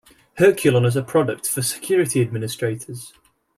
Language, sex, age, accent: English, male, 19-29, England English